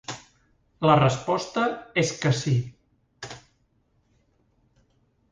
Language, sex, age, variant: Catalan, male, 40-49, Central